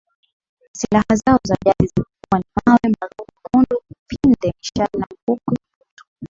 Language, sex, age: Swahili, female, 19-29